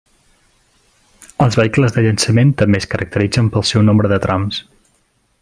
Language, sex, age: Catalan, male, 40-49